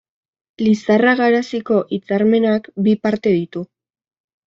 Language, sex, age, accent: Basque, female, under 19, Erdialdekoa edo Nafarra (Gipuzkoa, Nafarroa)